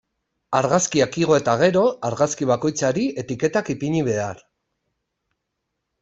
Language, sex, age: Basque, male, 40-49